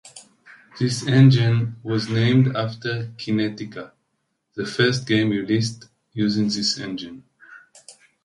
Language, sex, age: English, male, 30-39